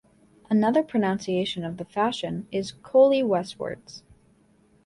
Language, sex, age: English, female, 19-29